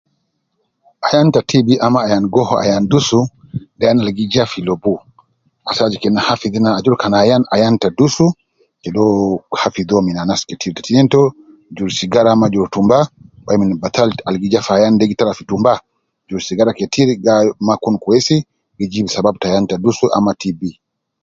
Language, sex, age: Nubi, male, 50-59